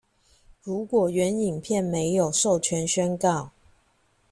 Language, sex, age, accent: Chinese, female, 40-49, 出生地：臺南市